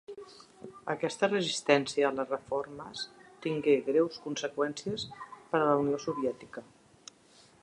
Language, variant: Catalan, Central